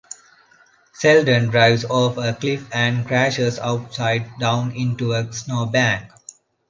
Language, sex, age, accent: English, male, 30-39, India and South Asia (India, Pakistan, Sri Lanka)